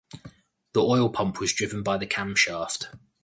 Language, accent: English, England English